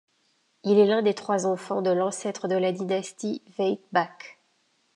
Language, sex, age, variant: French, female, 50-59, Français de métropole